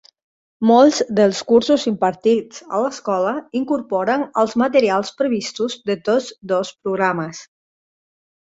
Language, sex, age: Catalan, female, 40-49